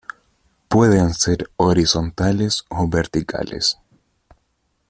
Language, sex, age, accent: Spanish, male, 19-29, Chileno: Chile, Cuyo